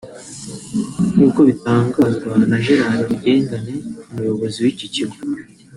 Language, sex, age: Kinyarwanda, male, 19-29